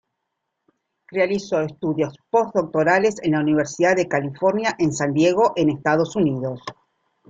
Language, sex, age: Spanish, female, 50-59